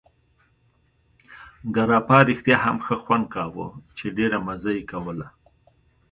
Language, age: Pashto, 60-69